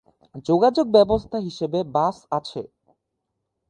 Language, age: Bengali, 19-29